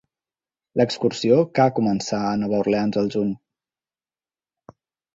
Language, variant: Catalan, Central